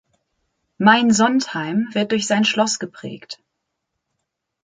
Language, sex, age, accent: German, female, 19-29, Deutschland Deutsch